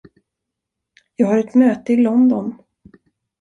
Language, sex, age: Swedish, female, 40-49